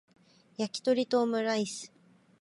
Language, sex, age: Japanese, female, 19-29